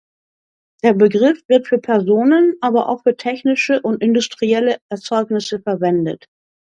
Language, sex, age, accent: German, female, 60-69, Deutschland Deutsch